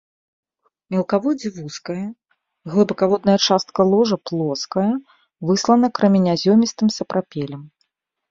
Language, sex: Belarusian, female